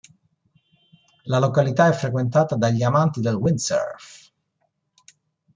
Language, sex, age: Italian, male, 60-69